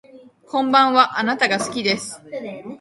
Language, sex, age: Japanese, female, under 19